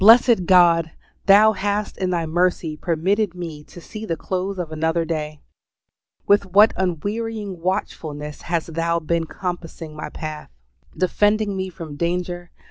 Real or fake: real